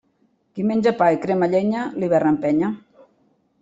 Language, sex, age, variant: Catalan, female, 50-59, Central